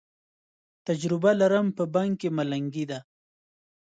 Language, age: Pashto, 30-39